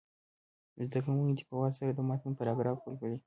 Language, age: Pashto, 19-29